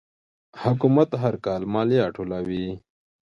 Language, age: Pashto, 19-29